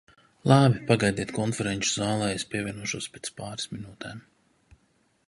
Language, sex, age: Latvian, male, 50-59